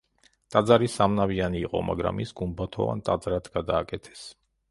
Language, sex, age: Georgian, male, 50-59